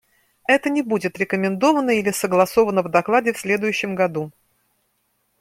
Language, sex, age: Russian, female, 50-59